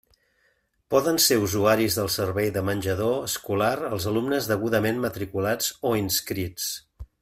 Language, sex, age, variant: Catalan, male, 50-59, Central